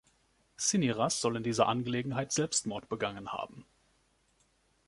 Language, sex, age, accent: German, male, 30-39, Deutschland Deutsch